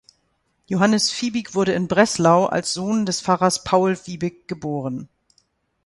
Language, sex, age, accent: German, female, 50-59, Deutschland Deutsch